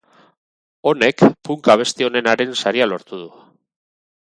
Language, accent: Basque, Erdialdekoa edo Nafarra (Gipuzkoa, Nafarroa)